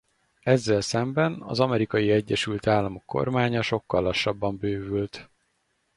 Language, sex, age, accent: Hungarian, male, 30-39, budapesti